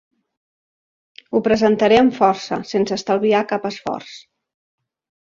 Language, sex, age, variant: Catalan, female, 40-49, Central